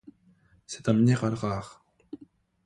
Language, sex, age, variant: French, male, 19-29, Français de métropole